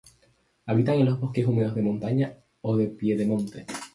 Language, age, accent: Spanish, 19-29, España: Islas Canarias